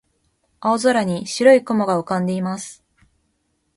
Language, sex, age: Japanese, female, 19-29